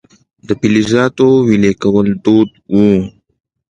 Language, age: Pashto, 19-29